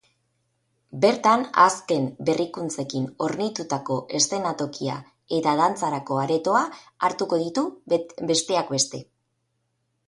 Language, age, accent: Basque, 30-39, Erdialdekoa edo Nafarra (Gipuzkoa, Nafarroa)